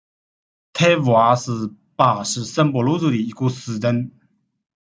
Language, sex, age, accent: Chinese, male, 30-39, 出生地：江苏省